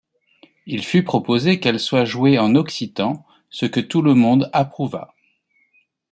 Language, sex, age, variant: French, male, 40-49, Français de métropole